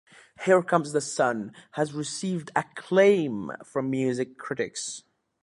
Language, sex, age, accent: English, male, 19-29, England English